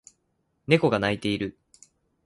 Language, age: Japanese, 19-29